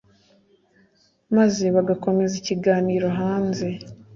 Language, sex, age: Kinyarwanda, female, 19-29